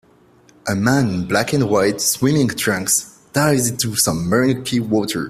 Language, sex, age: English, male, 19-29